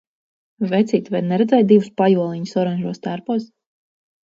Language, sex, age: Latvian, female, 40-49